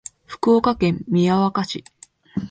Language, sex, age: Japanese, female, 19-29